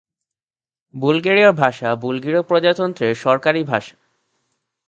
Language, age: Bengali, 19-29